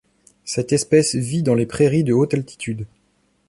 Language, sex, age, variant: French, male, 30-39, Français de métropole